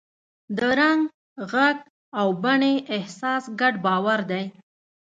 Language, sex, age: Pashto, female, 30-39